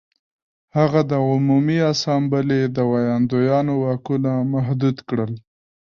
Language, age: Pashto, 19-29